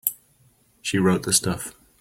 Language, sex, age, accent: English, male, 40-49, England English